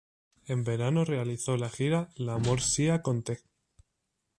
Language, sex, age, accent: Spanish, male, 19-29, España: Norte peninsular (Asturias, Castilla y León, Cantabria, País Vasco, Navarra, Aragón, La Rioja, Guadalajara, Cuenca)